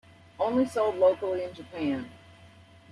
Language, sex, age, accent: English, female, 40-49, United States English